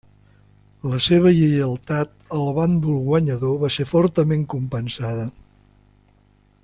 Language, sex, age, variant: Catalan, male, 60-69, Central